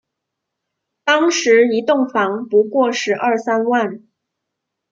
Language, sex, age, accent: Chinese, female, 19-29, 出生地：广东省